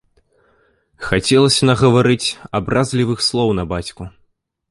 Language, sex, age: Belarusian, male, 19-29